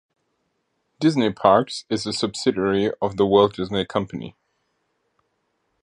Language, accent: English, Australian English